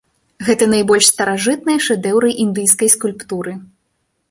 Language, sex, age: Belarusian, female, 19-29